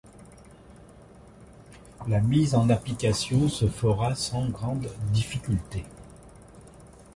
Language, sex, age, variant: French, male, 70-79, Français de métropole